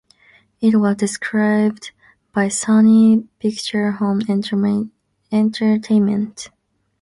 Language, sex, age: English, female, under 19